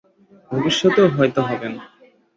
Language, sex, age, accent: Bengali, male, 19-29, শুদ্ধ